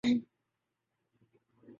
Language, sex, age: Urdu, female, 19-29